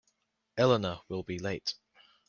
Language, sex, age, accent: English, male, 19-29, Australian English